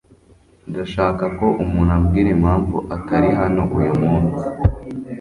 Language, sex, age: Kinyarwanda, male, under 19